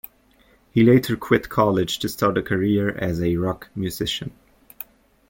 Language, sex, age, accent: English, male, 19-29, United States English